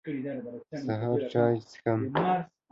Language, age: Pashto, under 19